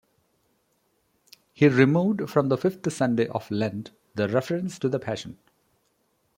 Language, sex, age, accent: English, male, 40-49, India and South Asia (India, Pakistan, Sri Lanka)